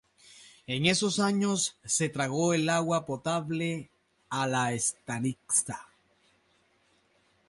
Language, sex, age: Spanish, male, 30-39